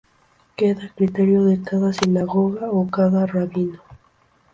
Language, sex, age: Spanish, female, under 19